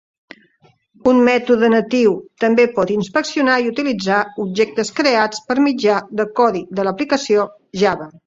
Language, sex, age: Catalan, female, 50-59